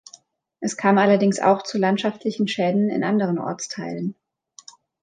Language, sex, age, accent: German, female, 19-29, Deutschland Deutsch